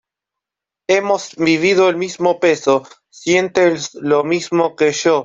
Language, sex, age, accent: Spanish, male, 19-29, Rioplatense: Argentina, Uruguay, este de Bolivia, Paraguay